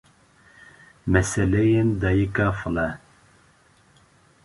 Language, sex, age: Kurdish, male, 30-39